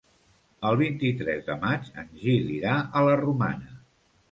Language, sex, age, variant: Catalan, male, 60-69, Central